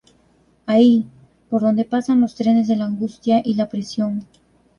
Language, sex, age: Spanish, female, 19-29